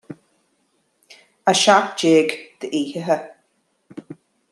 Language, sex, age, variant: Irish, male, 50-59, Gaeilge Uladh